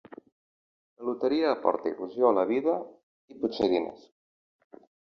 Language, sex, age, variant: Catalan, male, 50-59, Central